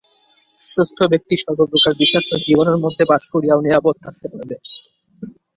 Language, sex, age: Bengali, male, 19-29